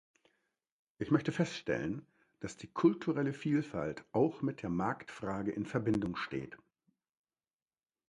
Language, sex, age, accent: German, male, 50-59, Deutschland Deutsch